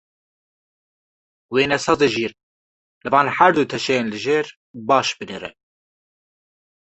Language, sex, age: Kurdish, male, 19-29